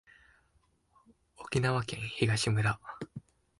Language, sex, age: Japanese, male, under 19